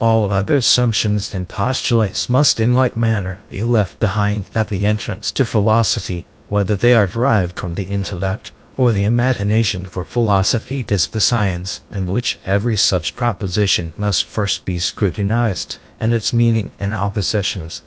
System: TTS, GlowTTS